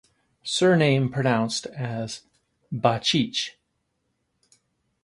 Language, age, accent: English, 40-49, United States English